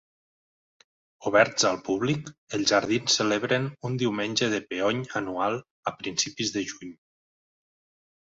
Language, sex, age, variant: Catalan, male, 40-49, Nord-Occidental